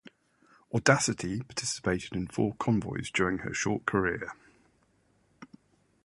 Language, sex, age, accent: English, male, 40-49, England English